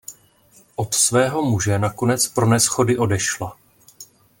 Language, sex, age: Czech, male, 30-39